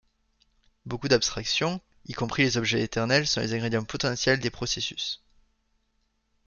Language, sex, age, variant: French, male, 19-29, Français de métropole